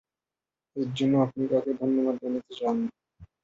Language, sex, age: Bengali, male, 19-29